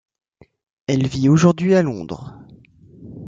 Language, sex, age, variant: French, male, 19-29, Français de métropole